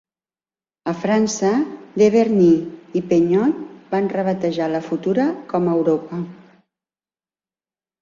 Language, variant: Catalan, Central